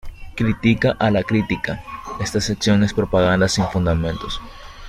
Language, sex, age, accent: Spanish, male, 19-29, México